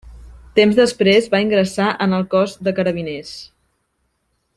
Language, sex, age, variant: Catalan, female, 19-29, Central